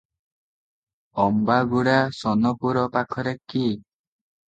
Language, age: Odia, 19-29